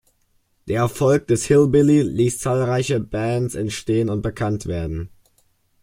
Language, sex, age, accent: German, male, under 19, Deutschland Deutsch